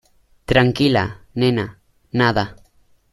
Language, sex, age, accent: Spanish, male, under 19, España: Sur peninsular (Andalucia, Extremadura, Murcia)